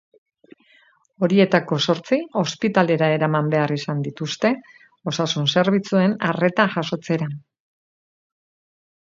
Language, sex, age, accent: Basque, female, 50-59, Mendebalekoa (Araba, Bizkaia, Gipuzkoako mendebaleko herri batzuk)